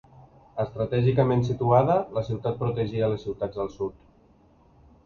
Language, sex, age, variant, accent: Catalan, male, 30-39, Nord-Occidental, nord-occidental